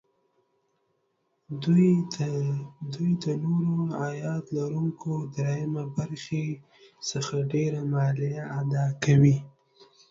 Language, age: Pashto, 19-29